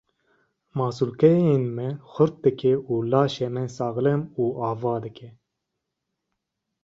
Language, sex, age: Kurdish, male, 19-29